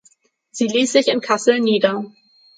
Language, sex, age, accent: German, female, 19-29, Deutschland Deutsch; Hochdeutsch